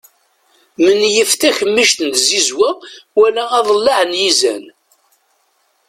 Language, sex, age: Kabyle, female, 60-69